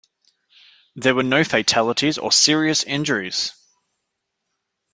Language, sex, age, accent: English, male, 19-29, Australian English